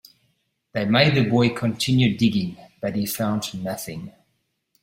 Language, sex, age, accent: English, male, 50-59, Southern African (South Africa, Zimbabwe, Namibia)